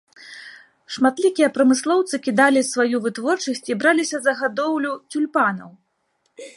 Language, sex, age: Belarusian, female, 30-39